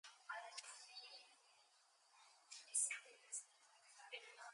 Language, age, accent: English, 19-29, United States English